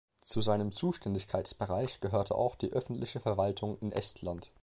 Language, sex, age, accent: German, male, under 19, Deutschland Deutsch